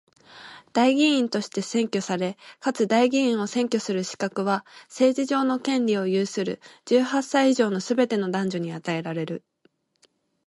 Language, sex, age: Japanese, female, 19-29